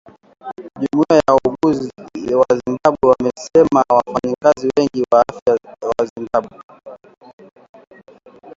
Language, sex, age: Swahili, male, 19-29